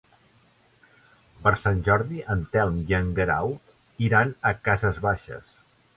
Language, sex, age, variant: Catalan, male, 60-69, Central